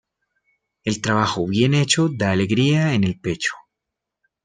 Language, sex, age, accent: Spanish, male, 30-39, Andino-Pacífico: Colombia, Perú, Ecuador, oeste de Bolivia y Venezuela andina